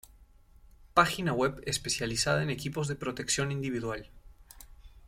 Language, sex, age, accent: Spanish, male, 19-29, Andino-Pacífico: Colombia, Perú, Ecuador, oeste de Bolivia y Venezuela andina